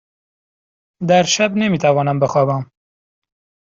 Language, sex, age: Persian, male, 19-29